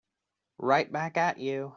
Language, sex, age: English, male, 19-29